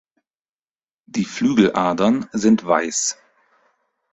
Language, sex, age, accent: German, male, 30-39, Deutschland Deutsch